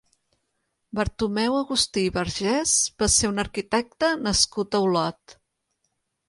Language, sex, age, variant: Catalan, female, 40-49, Central